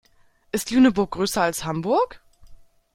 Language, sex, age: German, female, 19-29